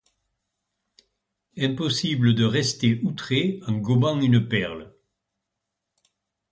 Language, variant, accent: French, Français de métropole, Français du sud de la France